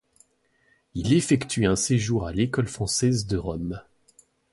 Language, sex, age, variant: French, male, 19-29, Français de métropole